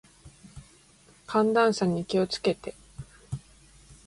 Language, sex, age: Japanese, female, 19-29